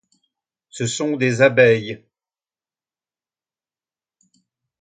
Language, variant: French, Français de métropole